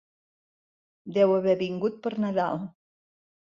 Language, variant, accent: Catalan, Central, central